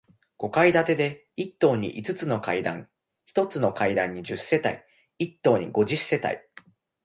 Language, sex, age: Japanese, male, under 19